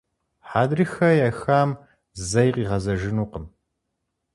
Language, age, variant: Kabardian, 19-29, Адыгэбзэ (Къэбэрдей, Кирил, псоми зэдай)